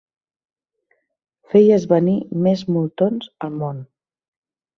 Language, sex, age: Catalan, female, 40-49